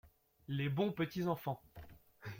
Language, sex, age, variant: French, male, 19-29, Français de métropole